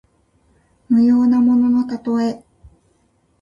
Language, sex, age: Japanese, female, 50-59